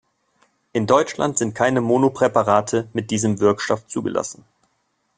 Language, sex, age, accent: German, male, 30-39, Deutschland Deutsch